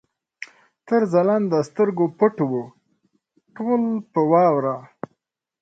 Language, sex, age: Pashto, male, 30-39